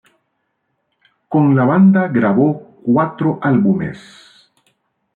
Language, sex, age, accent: Spanish, male, 50-59, América central